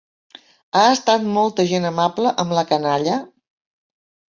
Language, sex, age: Catalan, female, 60-69